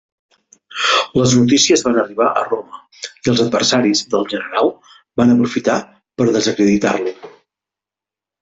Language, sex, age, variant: Catalan, male, 50-59, Central